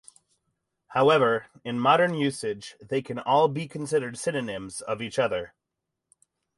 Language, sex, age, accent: English, male, 30-39, United States English